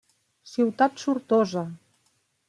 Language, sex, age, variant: Catalan, female, 50-59, Central